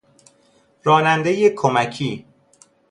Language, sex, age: Persian, male, 30-39